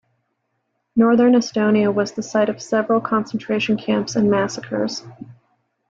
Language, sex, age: English, female, 30-39